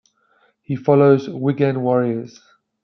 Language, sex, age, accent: English, male, 40-49, Southern African (South Africa, Zimbabwe, Namibia)